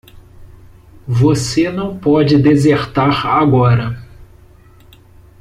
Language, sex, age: Portuguese, male, 40-49